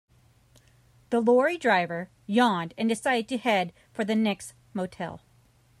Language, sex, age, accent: English, female, 30-39, United States English